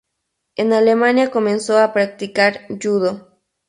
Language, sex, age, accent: Spanish, female, 30-39, México